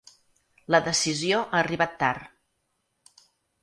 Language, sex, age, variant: Catalan, female, 50-59, Central